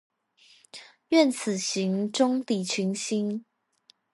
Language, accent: Chinese, 出生地：广东省